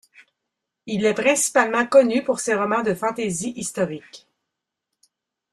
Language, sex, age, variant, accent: French, female, 50-59, Français d'Amérique du Nord, Français du Canada